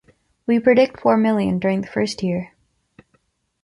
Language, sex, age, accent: English, female, 19-29, Canadian English